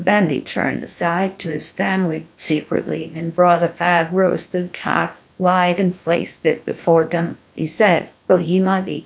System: TTS, GlowTTS